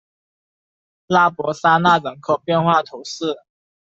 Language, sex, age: Chinese, male, 19-29